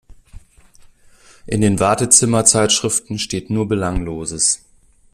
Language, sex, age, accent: German, male, 19-29, Deutschland Deutsch